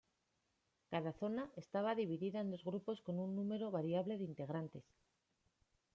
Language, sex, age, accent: Spanish, female, 30-39, España: Norte peninsular (Asturias, Castilla y León, Cantabria, País Vasco, Navarra, Aragón, La Rioja, Guadalajara, Cuenca)